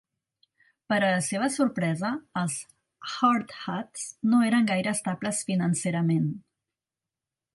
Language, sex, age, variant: Catalan, female, 40-49, Central